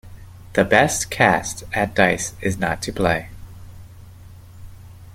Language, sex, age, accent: English, male, 30-39, United States English